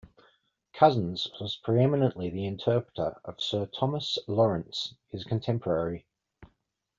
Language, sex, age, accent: English, male, 40-49, Australian English